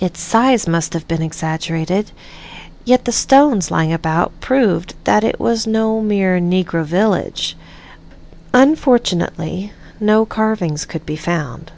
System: none